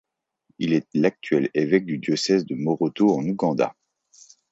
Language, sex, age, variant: French, male, 30-39, Français de métropole